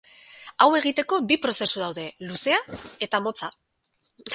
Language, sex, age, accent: Basque, female, 40-49, Erdialdekoa edo Nafarra (Gipuzkoa, Nafarroa)